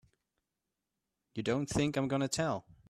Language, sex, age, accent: English, male, 40-49, England English